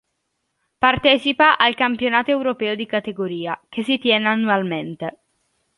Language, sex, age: Italian, female, under 19